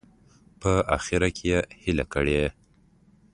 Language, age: Pashto, 19-29